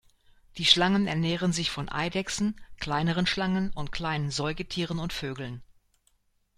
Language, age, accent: German, 60-69, Deutschland Deutsch